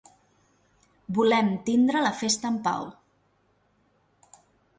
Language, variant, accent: Catalan, Central, central